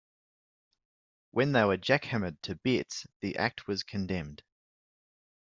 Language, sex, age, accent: English, male, 40-49, Australian English